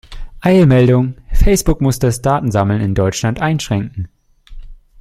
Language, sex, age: German, male, 19-29